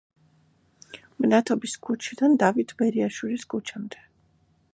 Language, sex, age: Georgian, female, 30-39